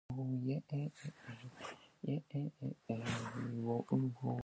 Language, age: Adamawa Fulfulde, 19-29